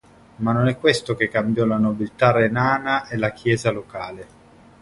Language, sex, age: Italian, male, 30-39